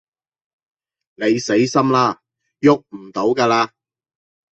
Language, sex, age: Cantonese, male, 40-49